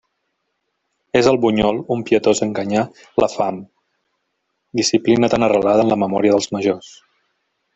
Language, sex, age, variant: Catalan, male, 40-49, Central